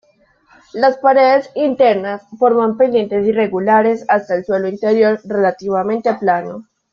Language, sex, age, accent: Spanish, female, under 19, América central